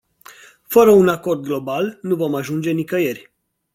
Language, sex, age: Romanian, male, 30-39